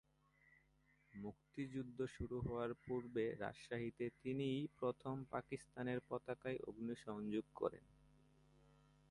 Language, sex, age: Bengali, male, 19-29